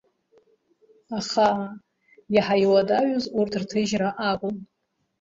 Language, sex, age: Abkhazian, female, 30-39